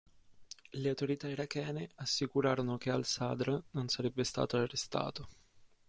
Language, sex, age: Italian, male, 19-29